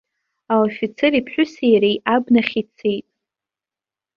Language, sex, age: Abkhazian, female, 19-29